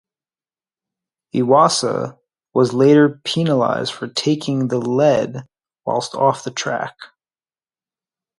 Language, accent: English, United States English